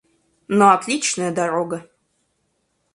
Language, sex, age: Russian, female, 19-29